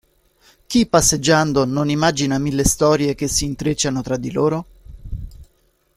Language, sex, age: Italian, male, 50-59